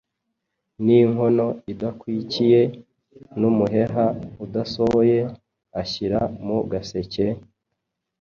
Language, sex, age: Kinyarwanda, male, 19-29